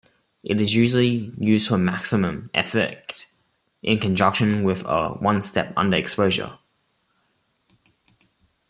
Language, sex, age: English, male, 19-29